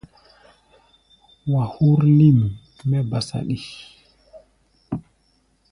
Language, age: Gbaya, 30-39